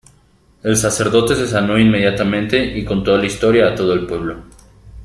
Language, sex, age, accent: Spanish, male, 19-29, México